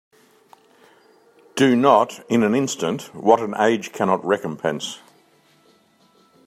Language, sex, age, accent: English, male, 70-79, Australian English